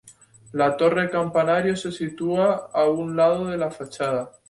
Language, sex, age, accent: Spanish, male, 19-29, España: Islas Canarias